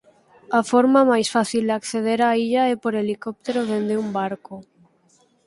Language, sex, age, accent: Galician, female, under 19, Oriental (común en zona oriental)